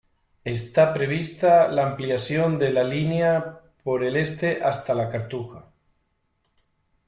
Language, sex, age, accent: Spanish, male, 19-29, España: Sur peninsular (Andalucia, Extremadura, Murcia)